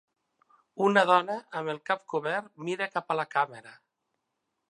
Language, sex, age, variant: Catalan, male, 60-69, Central